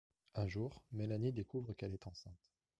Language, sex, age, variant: French, male, 30-39, Français de métropole